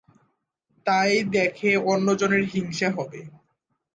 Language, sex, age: Bengali, male, 19-29